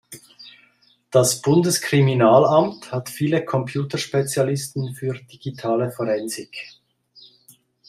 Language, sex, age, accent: German, male, 50-59, Schweizerdeutsch